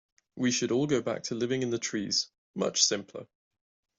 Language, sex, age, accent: English, male, 19-29, England English